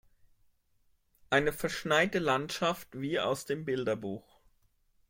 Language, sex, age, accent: German, male, 19-29, Deutschland Deutsch